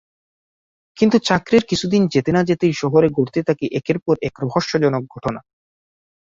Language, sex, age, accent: Bengali, male, 19-29, fluent